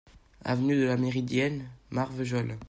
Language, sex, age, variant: French, male, under 19, Français de métropole